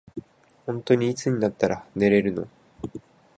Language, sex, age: Japanese, male, 19-29